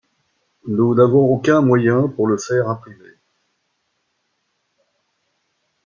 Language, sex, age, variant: French, male, 60-69, Français de métropole